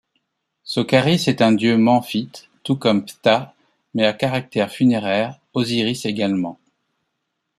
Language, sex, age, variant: French, male, 40-49, Français de métropole